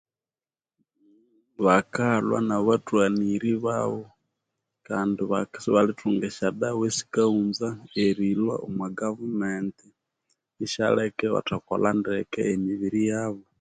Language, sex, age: Konzo, male, 30-39